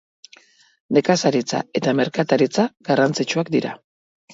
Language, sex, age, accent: Basque, female, 40-49, Mendebalekoa (Araba, Bizkaia, Gipuzkoako mendebaleko herri batzuk)